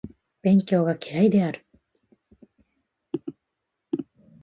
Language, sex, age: Japanese, female, 19-29